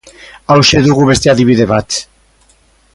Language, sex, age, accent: Basque, male, 60-69, Mendebalekoa (Araba, Bizkaia, Gipuzkoako mendebaleko herri batzuk)